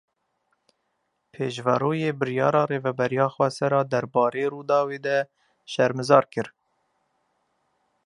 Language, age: Kurdish, 19-29